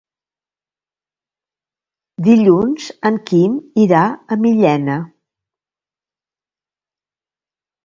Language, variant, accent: Catalan, Central, central